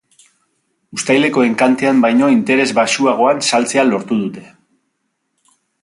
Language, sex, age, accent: Basque, male, 50-59, Mendebalekoa (Araba, Bizkaia, Gipuzkoako mendebaleko herri batzuk)